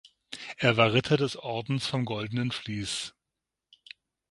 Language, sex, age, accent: German, male, 50-59, Deutschland Deutsch; Süddeutsch